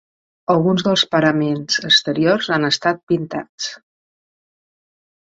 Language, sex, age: Catalan, female, 60-69